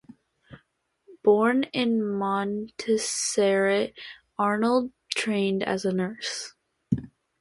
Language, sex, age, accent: English, female, under 19, United States English